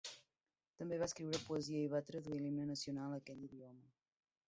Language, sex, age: Catalan, female, 30-39